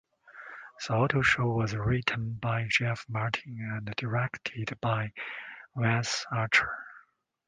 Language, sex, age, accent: English, male, 30-39, United States English